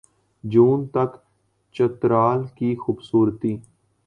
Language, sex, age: Urdu, male, 19-29